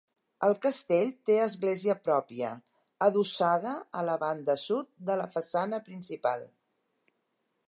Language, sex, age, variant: Catalan, female, 60-69, Central